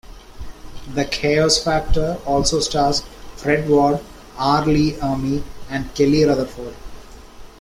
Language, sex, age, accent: English, male, 19-29, India and South Asia (India, Pakistan, Sri Lanka)